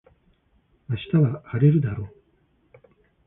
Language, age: Japanese, 60-69